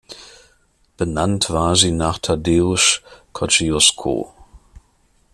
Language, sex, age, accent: German, male, 50-59, Deutschland Deutsch